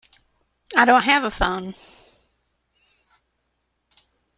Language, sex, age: English, female, 40-49